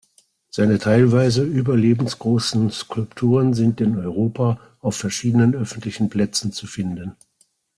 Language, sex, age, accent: German, male, 60-69, Deutschland Deutsch